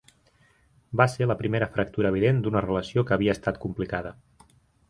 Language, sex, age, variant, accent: Catalan, male, 30-39, Central, tarragoní